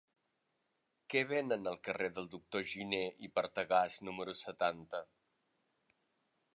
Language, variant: Catalan, Nord-Occidental